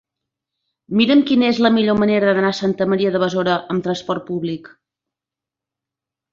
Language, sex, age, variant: Catalan, female, 40-49, Central